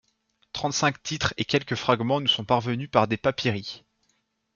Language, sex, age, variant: French, male, 19-29, Français de métropole